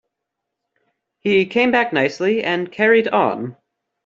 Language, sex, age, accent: English, male, under 19, United States English